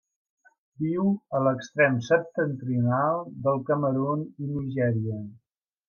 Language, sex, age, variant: Catalan, male, 60-69, Septentrional